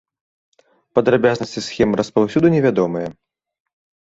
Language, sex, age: Belarusian, male, 19-29